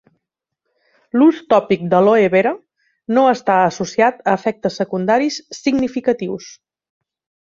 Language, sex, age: Catalan, female, 40-49